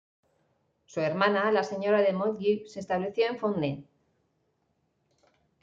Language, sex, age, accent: Spanish, female, 40-49, España: Norte peninsular (Asturias, Castilla y León, Cantabria, País Vasco, Navarra, Aragón, La Rioja, Guadalajara, Cuenca)